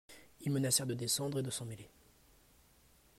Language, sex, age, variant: French, male, 30-39, Français de métropole